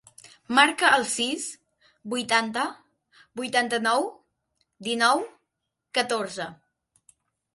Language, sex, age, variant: Catalan, female, under 19, Central